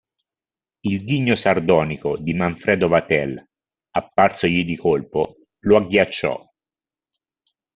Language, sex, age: Italian, male, 50-59